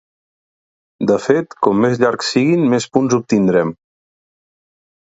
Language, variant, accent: Catalan, Central, central